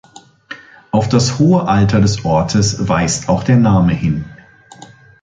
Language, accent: German, Deutschland Deutsch